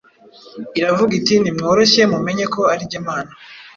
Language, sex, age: Kinyarwanda, male, 40-49